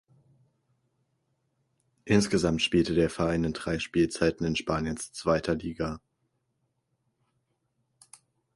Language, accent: German, Deutschland Deutsch